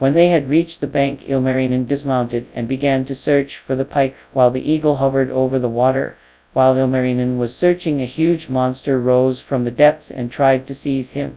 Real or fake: fake